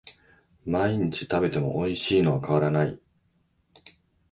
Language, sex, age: Japanese, male, 50-59